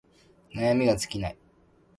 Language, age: Japanese, 19-29